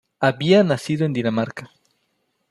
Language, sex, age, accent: Spanish, male, 30-39, México